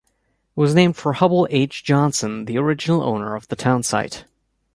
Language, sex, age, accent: English, male, 30-39, United States English